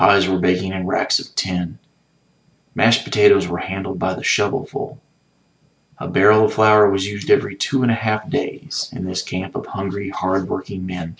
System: none